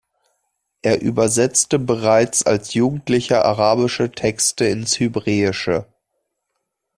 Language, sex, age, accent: German, male, 19-29, Deutschland Deutsch